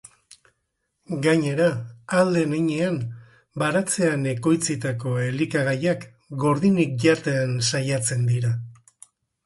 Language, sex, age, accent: Basque, male, 60-69, Mendebalekoa (Araba, Bizkaia, Gipuzkoako mendebaleko herri batzuk)